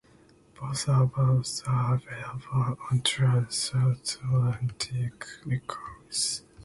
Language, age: English, under 19